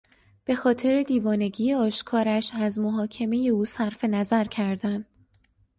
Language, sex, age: Persian, female, 19-29